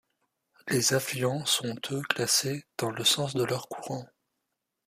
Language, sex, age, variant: French, male, 19-29, Français de métropole